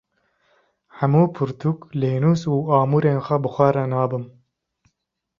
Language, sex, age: Kurdish, male, 19-29